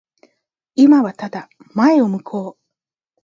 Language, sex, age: Japanese, female, 30-39